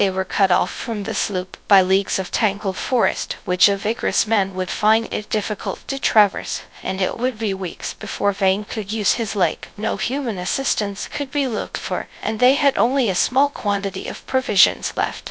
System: TTS, GradTTS